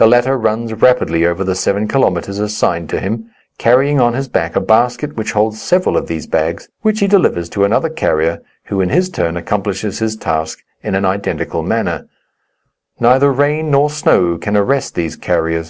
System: none